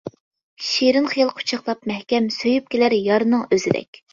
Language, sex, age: Uyghur, female, under 19